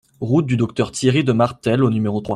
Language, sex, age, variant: French, male, 19-29, Français de métropole